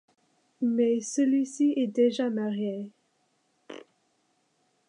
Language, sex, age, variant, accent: French, female, 19-29, Français d'Amérique du Nord, Français des États-Unis